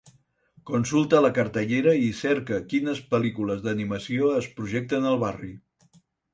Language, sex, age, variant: Catalan, male, 60-69, Central